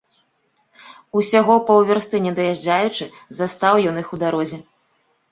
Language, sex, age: Belarusian, female, 30-39